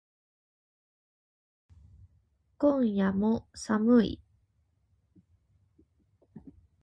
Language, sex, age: Japanese, female, 19-29